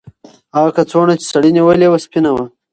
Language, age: Pashto, 19-29